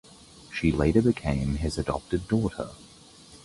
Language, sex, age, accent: English, male, 30-39, Australian English